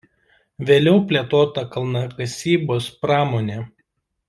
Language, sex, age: Lithuanian, male, 19-29